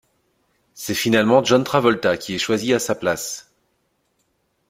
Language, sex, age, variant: French, male, 30-39, Français de métropole